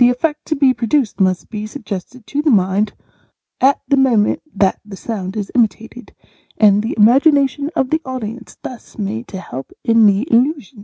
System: none